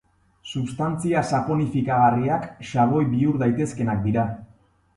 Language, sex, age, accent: Basque, male, 30-39, Erdialdekoa edo Nafarra (Gipuzkoa, Nafarroa)